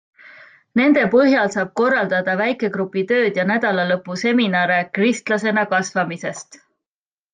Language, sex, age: Estonian, female, 40-49